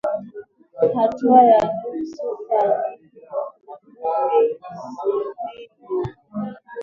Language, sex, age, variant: Swahili, female, 19-29, Kiswahili cha Bara ya Kenya